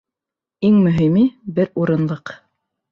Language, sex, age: Bashkir, female, 30-39